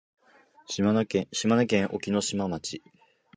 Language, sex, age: Japanese, male, 19-29